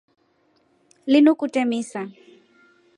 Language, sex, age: Rombo, female, 19-29